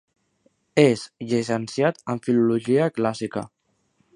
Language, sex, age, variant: Catalan, male, 19-29, Central